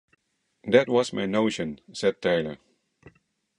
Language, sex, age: English, male, 40-49